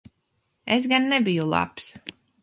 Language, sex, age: Latvian, female, 19-29